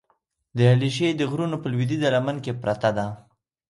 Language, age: Pashto, 19-29